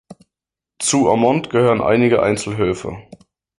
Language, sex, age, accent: German, male, 19-29, Deutschland Deutsch